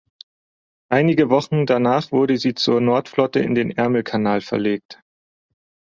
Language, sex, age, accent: German, male, 19-29, Deutschland Deutsch